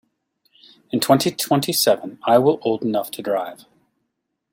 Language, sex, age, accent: English, male, 40-49, United States English